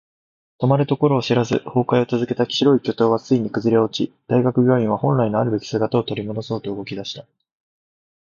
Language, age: Japanese, 19-29